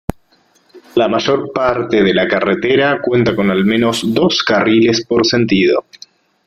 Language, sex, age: Spanish, male, 30-39